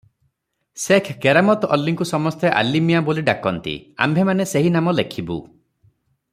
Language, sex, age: Odia, male, 30-39